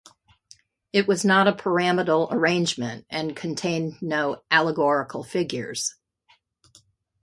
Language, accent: English, United States English